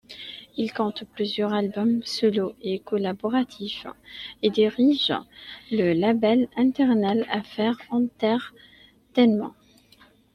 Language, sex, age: French, female, 19-29